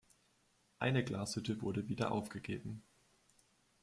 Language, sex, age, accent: German, male, 19-29, Deutschland Deutsch